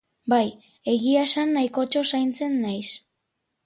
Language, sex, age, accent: Basque, male, 40-49, Mendebalekoa (Araba, Bizkaia, Gipuzkoako mendebaleko herri batzuk)